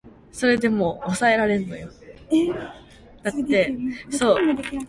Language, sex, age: Korean, female, 19-29